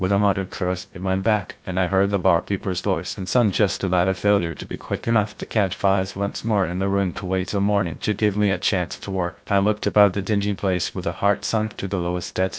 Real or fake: fake